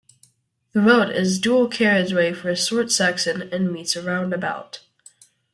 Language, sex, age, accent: English, male, under 19, United States English